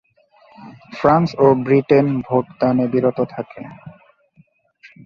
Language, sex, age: Bengali, male, 19-29